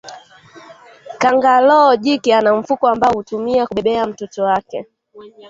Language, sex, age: Swahili, female, 19-29